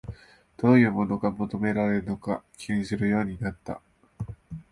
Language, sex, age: Japanese, male, 19-29